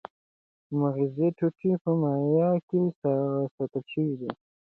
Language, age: Pashto, 19-29